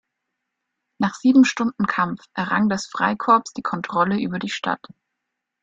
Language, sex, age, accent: German, female, 19-29, Deutschland Deutsch